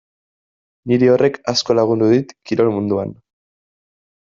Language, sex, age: Basque, male, 19-29